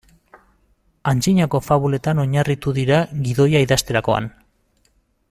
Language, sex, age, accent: Basque, male, 30-39, Mendebalekoa (Araba, Bizkaia, Gipuzkoako mendebaleko herri batzuk)